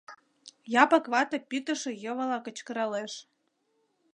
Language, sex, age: Mari, female, 30-39